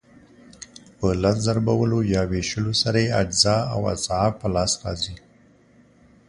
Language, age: Pashto, 30-39